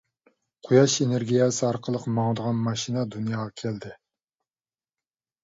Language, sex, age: Uyghur, male, 40-49